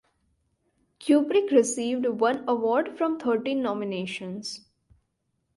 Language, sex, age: English, female, 19-29